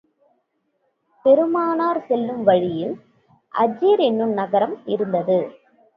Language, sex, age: Tamil, female, 19-29